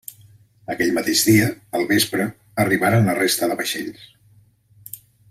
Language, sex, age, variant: Catalan, male, 40-49, Central